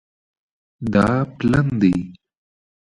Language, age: Pashto, 19-29